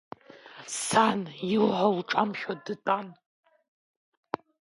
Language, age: Abkhazian, under 19